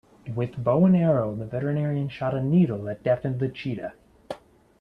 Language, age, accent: English, 19-29, United States English